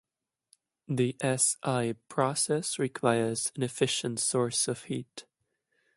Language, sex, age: English, male, 19-29